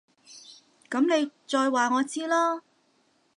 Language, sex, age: Cantonese, female, 40-49